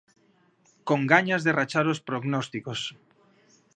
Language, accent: Galician, Normativo (estándar)